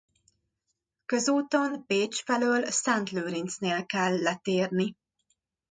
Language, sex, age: Hungarian, female, 30-39